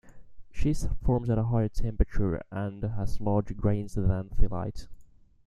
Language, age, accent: English, 19-29, England English